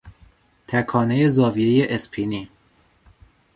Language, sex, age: Persian, male, 19-29